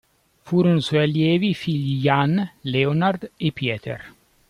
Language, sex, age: Italian, male, 40-49